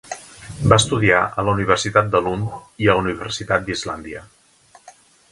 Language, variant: Catalan, Central